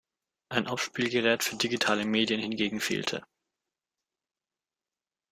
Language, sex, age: German, male, under 19